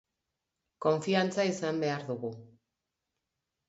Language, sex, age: Basque, female, 40-49